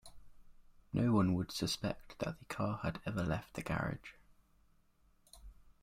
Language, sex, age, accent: English, male, 19-29, England English